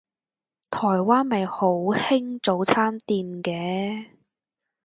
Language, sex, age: Cantonese, female, 19-29